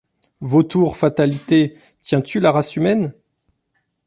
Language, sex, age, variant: French, male, 30-39, Français de métropole